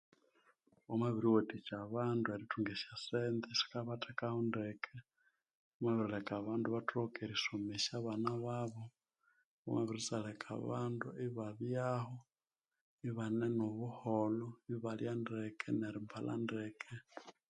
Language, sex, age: Konzo, male, 19-29